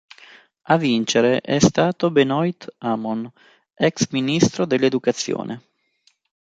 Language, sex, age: Italian, male, 30-39